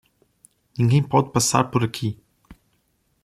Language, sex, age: Portuguese, male, 19-29